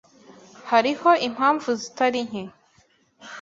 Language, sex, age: Kinyarwanda, female, 19-29